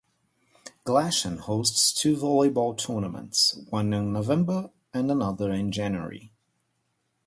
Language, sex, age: English, male, 30-39